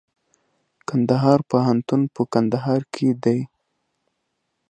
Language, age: Pashto, under 19